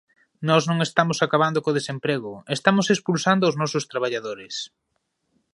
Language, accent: Galician, Oriental (común en zona oriental)